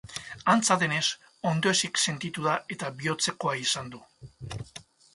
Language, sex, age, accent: Basque, male, 60-69, Mendebalekoa (Araba, Bizkaia, Gipuzkoako mendebaleko herri batzuk)